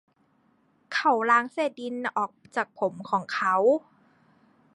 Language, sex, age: Thai, female, 19-29